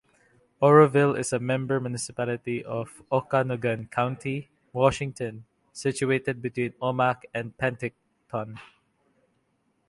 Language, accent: English, Filipino